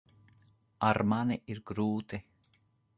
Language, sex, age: Latvian, male, 30-39